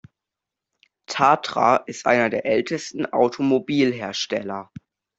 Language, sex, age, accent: German, male, under 19, Deutschland Deutsch